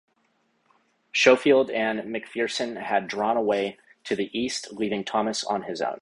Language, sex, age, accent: English, male, 30-39, United States English